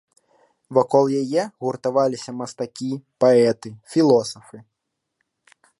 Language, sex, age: Belarusian, male, 19-29